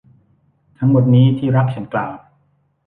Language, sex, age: Thai, male, 19-29